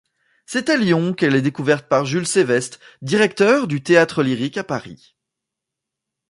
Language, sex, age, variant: French, male, 30-39, Français de métropole